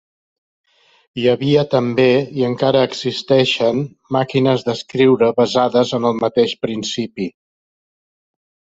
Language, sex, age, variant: Catalan, male, 70-79, Central